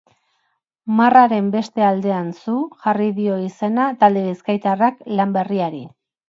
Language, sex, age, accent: Basque, female, 40-49, Erdialdekoa edo Nafarra (Gipuzkoa, Nafarroa)